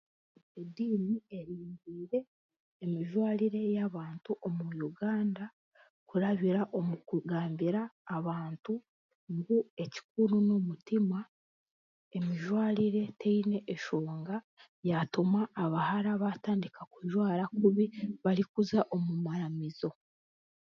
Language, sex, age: Chiga, female, 19-29